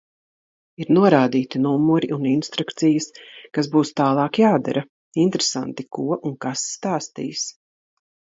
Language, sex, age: Latvian, female, 60-69